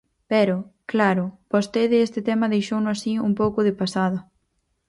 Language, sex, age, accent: Galician, female, 19-29, Central (gheada)